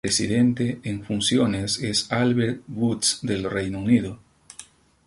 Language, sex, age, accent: Spanish, male, 30-39, Andino-Pacífico: Colombia, Perú, Ecuador, oeste de Bolivia y Venezuela andina